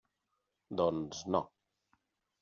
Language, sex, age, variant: Catalan, male, 40-49, Central